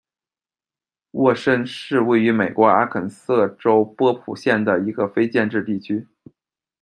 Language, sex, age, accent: Chinese, male, 30-39, 出生地：北京市